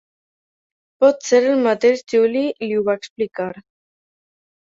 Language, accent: Catalan, valencià; apitxat